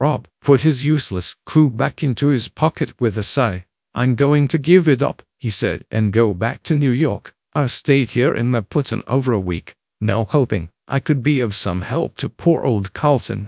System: TTS, GradTTS